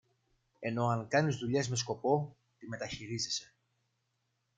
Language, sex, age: Greek, male, 30-39